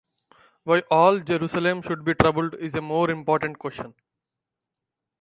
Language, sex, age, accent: English, male, 19-29, India and South Asia (India, Pakistan, Sri Lanka)